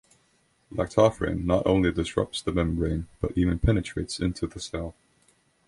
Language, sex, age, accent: English, male, 19-29, United States English